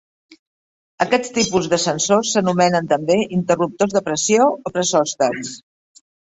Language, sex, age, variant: Catalan, female, 50-59, Central